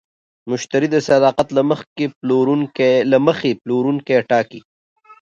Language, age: Pashto, 30-39